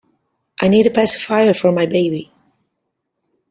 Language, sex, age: English, female, 30-39